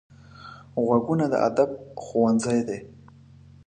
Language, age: Pashto, 30-39